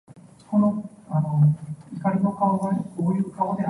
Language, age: Cantonese, 19-29